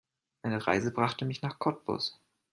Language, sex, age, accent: German, male, 30-39, Deutschland Deutsch